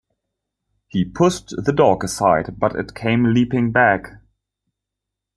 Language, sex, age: English, male, 19-29